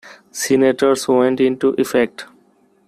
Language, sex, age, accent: English, male, 19-29, India and South Asia (India, Pakistan, Sri Lanka)